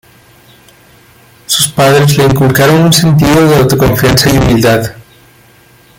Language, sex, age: Spanish, male, 19-29